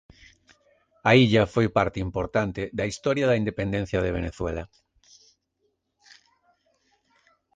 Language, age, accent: Galician, 40-49, Normativo (estándar)